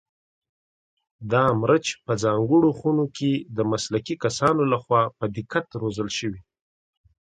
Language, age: Pashto, 30-39